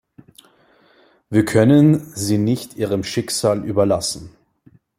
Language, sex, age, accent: German, male, 19-29, Österreichisches Deutsch